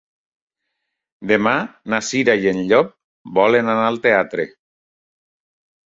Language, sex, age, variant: Catalan, male, 30-39, Septentrional